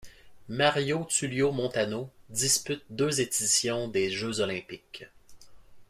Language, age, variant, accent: French, 19-29, Français d'Amérique du Nord, Français du Canada